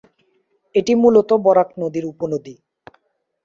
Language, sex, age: Bengali, male, under 19